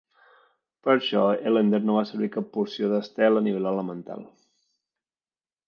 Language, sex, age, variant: Catalan, male, 30-39, Central